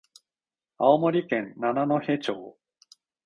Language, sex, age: Japanese, male, 40-49